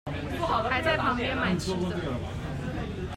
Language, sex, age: Chinese, male, 30-39